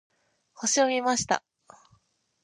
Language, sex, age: Japanese, female, 19-29